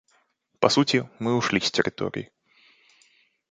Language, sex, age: Russian, male, 19-29